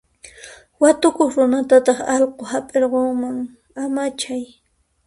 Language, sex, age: Puno Quechua, female, 19-29